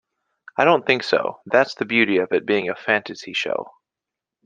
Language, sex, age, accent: English, male, 19-29, United States English